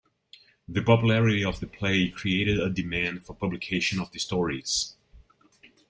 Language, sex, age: English, male, 30-39